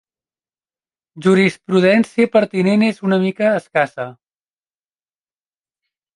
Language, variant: Catalan, Central